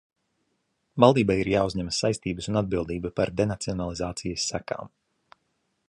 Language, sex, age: Latvian, male, 30-39